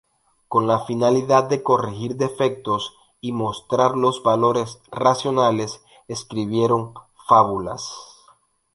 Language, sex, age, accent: Spanish, male, 19-29, Andino-Pacífico: Colombia, Perú, Ecuador, oeste de Bolivia y Venezuela andina